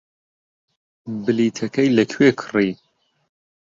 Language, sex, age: Central Kurdish, male, 30-39